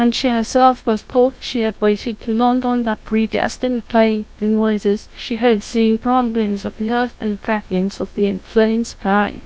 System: TTS, GlowTTS